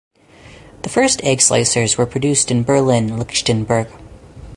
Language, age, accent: English, 19-29, Canadian English